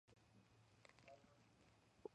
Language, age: Georgian, 19-29